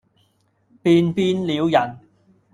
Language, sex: Cantonese, male